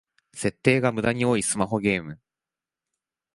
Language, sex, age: Japanese, male, 19-29